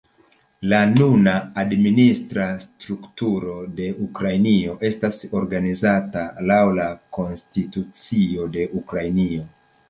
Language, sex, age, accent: Esperanto, male, 30-39, Internacia